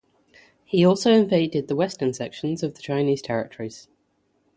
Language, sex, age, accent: English, female, 30-39, England English; yorkshire